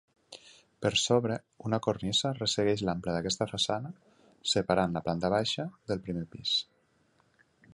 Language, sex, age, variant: Catalan, male, 30-39, Nord-Occidental